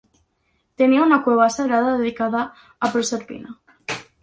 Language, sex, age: Spanish, female, under 19